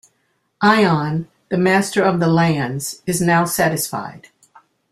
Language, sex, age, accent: English, female, 60-69, United States English